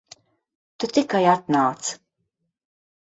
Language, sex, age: Latvian, female, 50-59